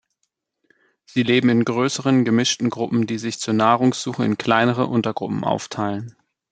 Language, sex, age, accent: German, male, 19-29, Deutschland Deutsch